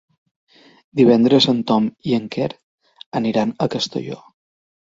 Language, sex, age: Catalan, male, 40-49